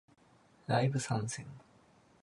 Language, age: Japanese, 30-39